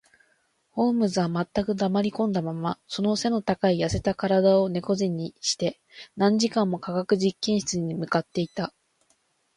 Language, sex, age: Japanese, female, 19-29